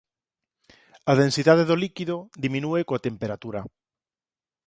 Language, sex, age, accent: Galician, male, 40-49, Normativo (estándar)